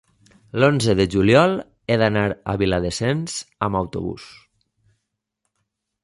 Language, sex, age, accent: Catalan, male, 40-49, valencià